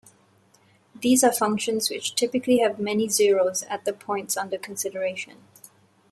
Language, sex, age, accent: English, female, 30-39, Singaporean English